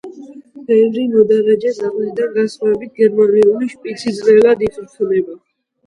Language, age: Georgian, under 19